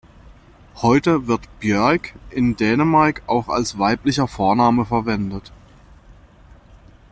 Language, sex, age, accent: German, male, 30-39, Deutschland Deutsch